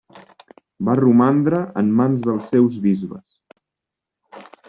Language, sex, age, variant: Catalan, male, 19-29, Central